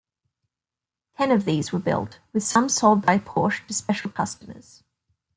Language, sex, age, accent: English, female, 19-29, Australian English